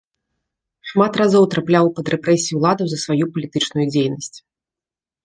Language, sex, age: Belarusian, female, 30-39